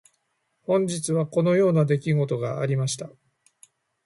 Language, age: Japanese, 50-59